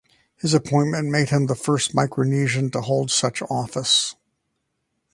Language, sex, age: English, male, 60-69